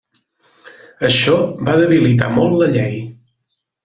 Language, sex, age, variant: Catalan, male, 30-39, Septentrional